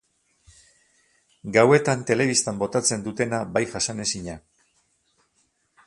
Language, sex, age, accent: Basque, male, 60-69, Erdialdekoa edo Nafarra (Gipuzkoa, Nafarroa)